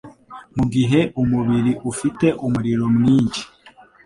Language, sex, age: Kinyarwanda, male, 19-29